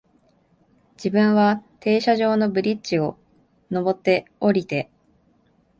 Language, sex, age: Japanese, female, 19-29